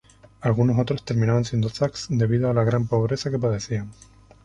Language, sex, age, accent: Spanish, male, 19-29, España: Islas Canarias